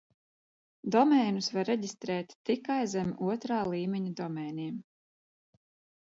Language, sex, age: Latvian, female, 40-49